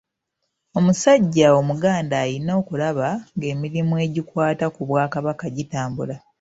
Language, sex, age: Ganda, female, 30-39